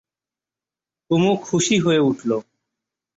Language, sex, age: Bengali, male, 30-39